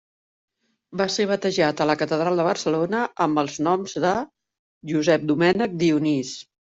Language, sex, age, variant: Catalan, female, 50-59, Central